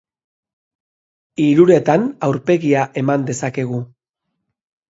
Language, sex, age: Basque, male, 50-59